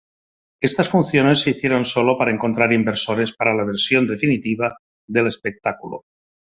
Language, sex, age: Spanish, male, 60-69